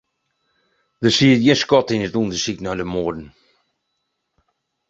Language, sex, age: Western Frisian, male, 50-59